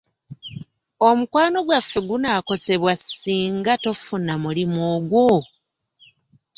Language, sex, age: Ganda, female, 50-59